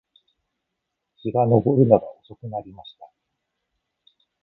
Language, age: Japanese, 50-59